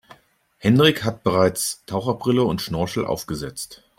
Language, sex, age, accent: German, male, 40-49, Deutschland Deutsch